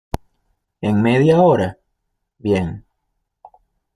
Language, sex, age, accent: Spanish, male, 30-39, Caribe: Cuba, Venezuela, Puerto Rico, República Dominicana, Panamá, Colombia caribeña, México caribeño, Costa del golfo de México